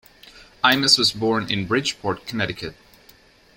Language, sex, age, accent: English, male, 19-29, United States English